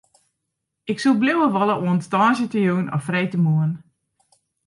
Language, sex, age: Western Frisian, female, 40-49